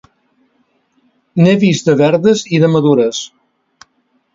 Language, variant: Catalan, Central